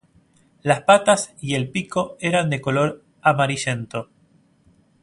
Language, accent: Spanish, Rioplatense: Argentina, Uruguay, este de Bolivia, Paraguay